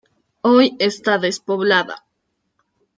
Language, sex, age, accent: Spanish, female, 30-39, América central